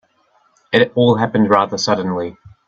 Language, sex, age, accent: English, male, 19-29, New Zealand English